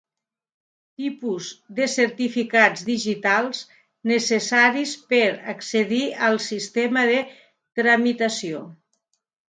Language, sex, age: Catalan, female, 50-59